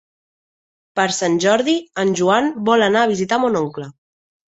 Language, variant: Catalan, Central